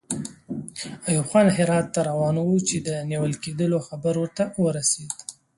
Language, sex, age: Pashto, male, 19-29